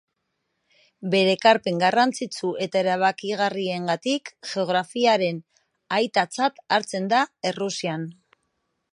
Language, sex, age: Basque, female, 40-49